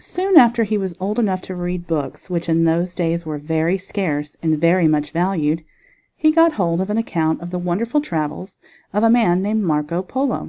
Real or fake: real